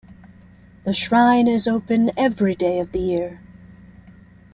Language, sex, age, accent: English, female, 19-29, United States English